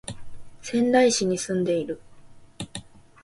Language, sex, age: Japanese, female, 19-29